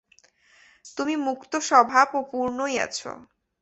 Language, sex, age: Bengali, female, 19-29